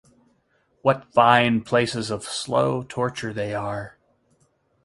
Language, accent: English, United States English